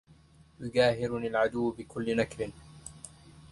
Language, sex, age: Arabic, male, 19-29